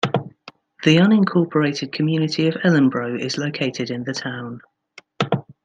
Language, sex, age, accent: English, female, 30-39, England English